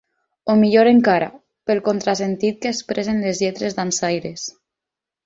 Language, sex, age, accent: Catalan, female, 19-29, valencià